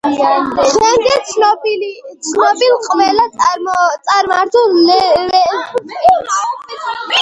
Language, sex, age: Georgian, female, under 19